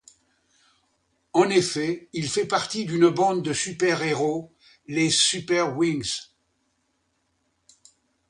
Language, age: French, 70-79